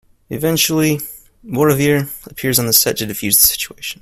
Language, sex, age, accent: English, male, 19-29, United States English